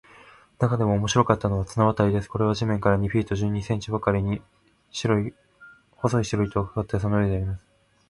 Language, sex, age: Japanese, male, 19-29